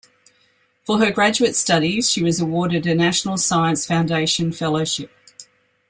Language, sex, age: English, female, 60-69